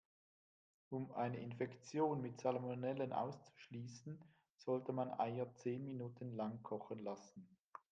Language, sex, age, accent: German, male, 50-59, Schweizerdeutsch